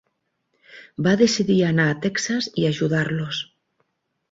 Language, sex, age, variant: Catalan, female, 50-59, Nord-Occidental